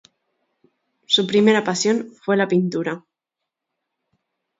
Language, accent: Spanish, España: Norte peninsular (Asturias, Castilla y León, Cantabria, País Vasco, Navarra, Aragón, La Rioja, Guadalajara, Cuenca)